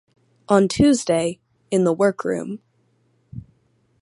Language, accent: English, United States English